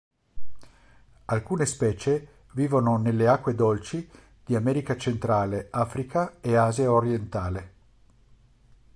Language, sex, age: Italian, male, 50-59